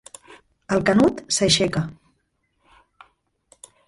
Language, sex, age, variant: Catalan, female, 40-49, Central